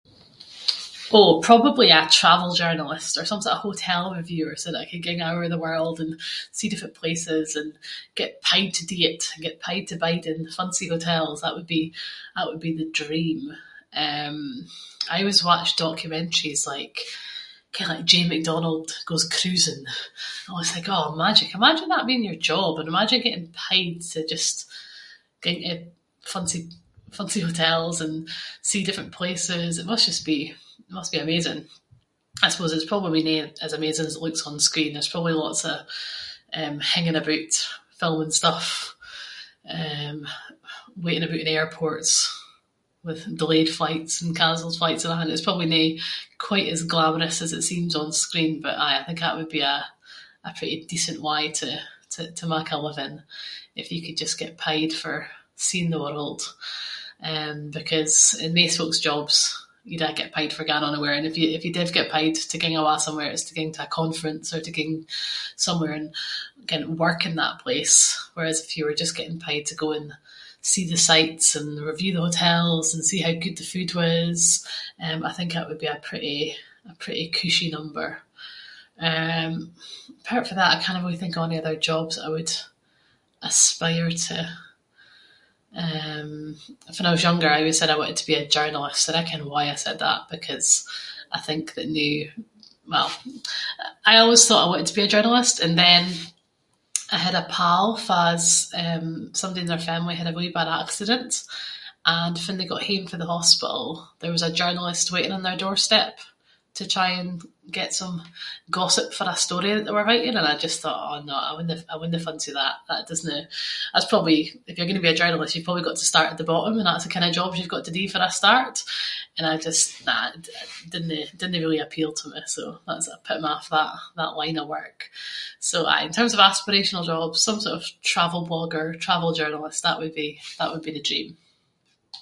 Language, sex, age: Scots, female, 30-39